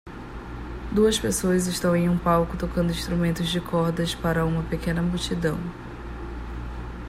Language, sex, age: Portuguese, female, 30-39